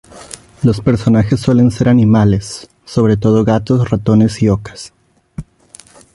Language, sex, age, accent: Spanish, male, 19-29, México